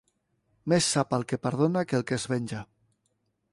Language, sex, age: Catalan, male, 40-49